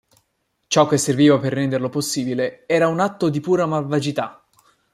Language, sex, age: Italian, male, 19-29